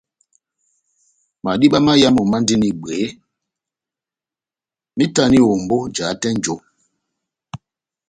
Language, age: Batanga, 70-79